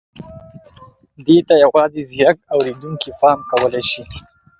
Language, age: Pashto, under 19